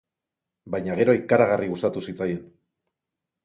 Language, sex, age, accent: Basque, male, 40-49, Mendebalekoa (Araba, Bizkaia, Gipuzkoako mendebaleko herri batzuk)